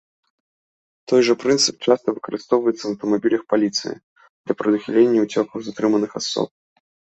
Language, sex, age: Belarusian, male, 30-39